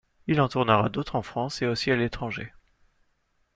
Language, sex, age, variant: French, male, 19-29, Français de métropole